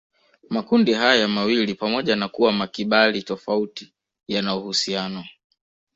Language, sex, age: Swahili, male, 19-29